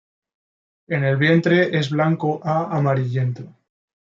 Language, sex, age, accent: Spanish, male, 19-29, España: Centro-Sur peninsular (Madrid, Toledo, Castilla-La Mancha)